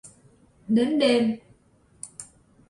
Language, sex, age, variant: Vietnamese, female, 19-29, Sài Gòn